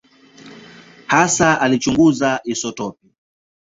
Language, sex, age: Swahili, male, 19-29